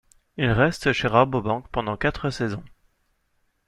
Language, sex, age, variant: French, male, 19-29, Français de métropole